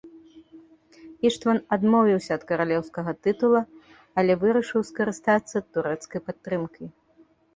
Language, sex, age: Belarusian, female, 40-49